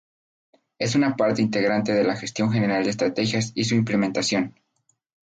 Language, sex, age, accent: Spanish, male, 19-29, México